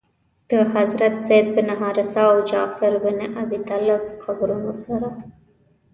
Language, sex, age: Pashto, female, 19-29